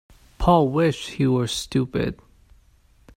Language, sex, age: English, male, 19-29